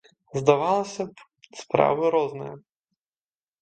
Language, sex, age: Belarusian, male, 19-29